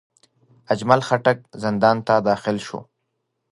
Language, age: Pashto, 30-39